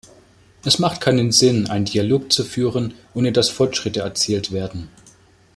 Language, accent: German, Deutschland Deutsch